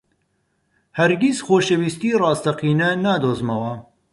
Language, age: Central Kurdish, 30-39